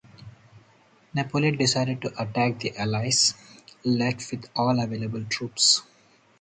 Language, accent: English, India and South Asia (India, Pakistan, Sri Lanka); Singaporean English